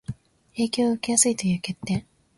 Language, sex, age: Japanese, female, 19-29